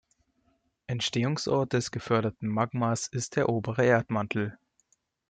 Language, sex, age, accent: German, male, under 19, Deutschland Deutsch